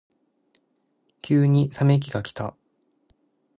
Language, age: Japanese, 19-29